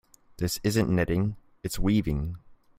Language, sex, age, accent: English, male, 19-29, United States English